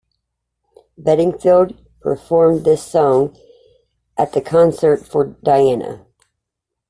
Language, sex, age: English, female, 40-49